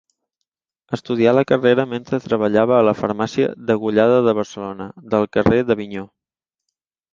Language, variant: Catalan, Central